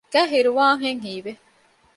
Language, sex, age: Divehi, female, 40-49